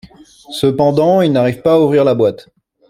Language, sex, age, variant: French, male, 19-29, Français de métropole